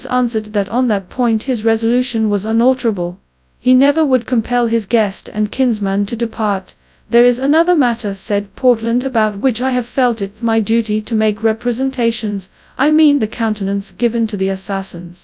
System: TTS, FastPitch